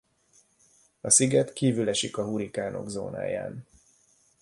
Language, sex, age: Hungarian, male, 50-59